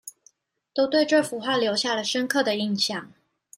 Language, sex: Chinese, female